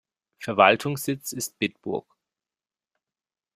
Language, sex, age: German, male, 40-49